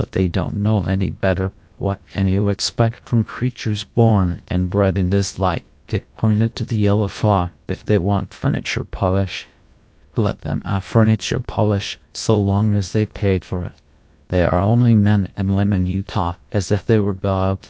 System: TTS, GlowTTS